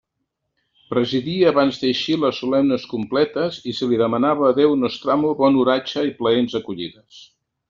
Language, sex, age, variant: Catalan, male, 70-79, Central